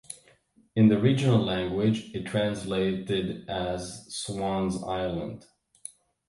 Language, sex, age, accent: English, male, 30-39, United States English